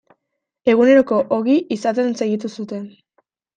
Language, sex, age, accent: Basque, female, 19-29, Mendebalekoa (Araba, Bizkaia, Gipuzkoako mendebaleko herri batzuk)